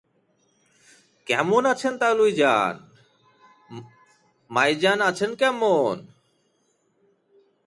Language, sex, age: Bengali, male, 19-29